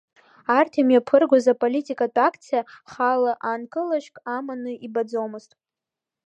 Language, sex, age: Abkhazian, female, 19-29